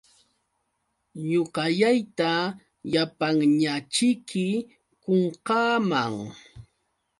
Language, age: Yauyos Quechua, 30-39